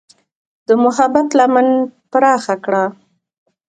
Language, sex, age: Pashto, female, 30-39